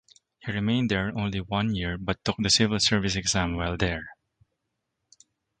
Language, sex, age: English, male, 19-29